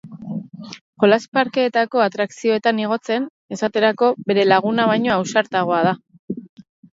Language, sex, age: Basque, female, 40-49